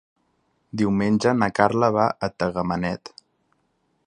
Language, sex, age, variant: Catalan, male, 19-29, Central